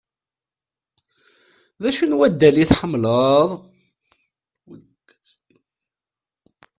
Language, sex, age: Kabyle, male, 30-39